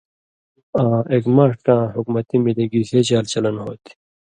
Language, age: Indus Kohistani, 30-39